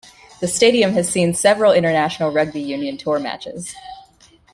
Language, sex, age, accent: English, female, 19-29, United States English